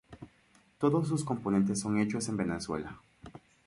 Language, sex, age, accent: Spanish, male, 19-29, América central